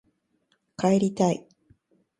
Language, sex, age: Japanese, female, 40-49